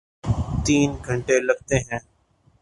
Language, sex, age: Urdu, male, 19-29